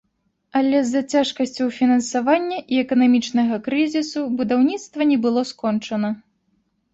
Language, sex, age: Belarusian, female, 19-29